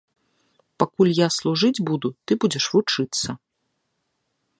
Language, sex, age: Belarusian, female, 30-39